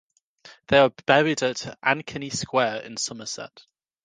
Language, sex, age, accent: English, male, 19-29, England English